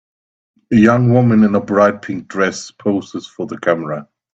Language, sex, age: English, male, 40-49